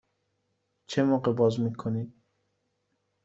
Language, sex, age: Persian, male, 19-29